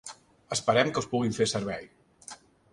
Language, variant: Catalan, Central